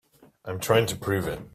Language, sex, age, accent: English, male, 19-29, England English